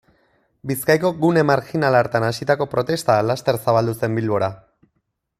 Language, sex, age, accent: Basque, male, 30-39, Erdialdekoa edo Nafarra (Gipuzkoa, Nafarroa)